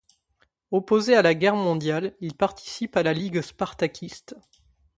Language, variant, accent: French, Français d'Europe, Français du sud de la France